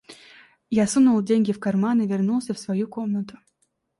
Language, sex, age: Russian, female, 19-29